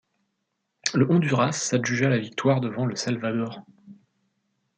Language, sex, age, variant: French, male, 30-39, Français de métropole